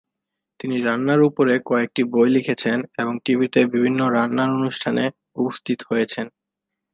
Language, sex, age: Bengali, male, 19-29